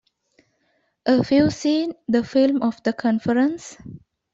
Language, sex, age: English, female, 19-29